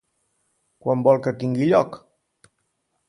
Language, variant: Catalan, Central